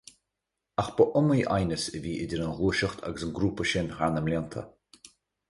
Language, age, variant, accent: Irish, 50-59, Gaeilge Chonnacht, Cainteoir dúchais, Gaeltacht